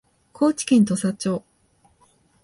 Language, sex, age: Japanese, female, 40-49